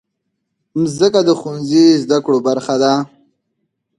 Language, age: Pashto, 19-29